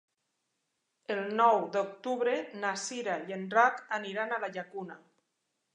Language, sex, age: Catalan, female, 40-49